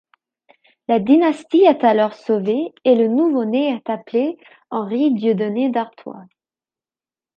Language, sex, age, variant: French, female, 19-29, Français de métropole